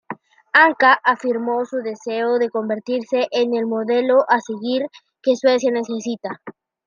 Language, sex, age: Spanish, female, 30-39